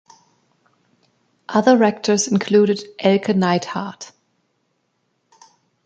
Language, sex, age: English, female, 19-29